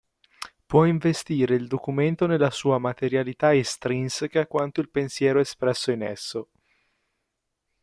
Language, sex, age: Italian, male, under 19